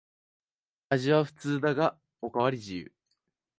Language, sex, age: Japanese, male, 19-29